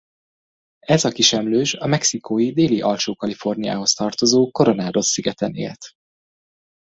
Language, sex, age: Hungarian, male, 30-39